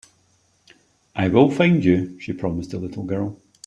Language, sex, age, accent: English, male, 50-59, Scottish English